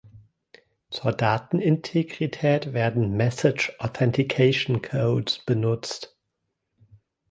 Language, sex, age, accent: German, male, 40-49, Deutschland Deutsch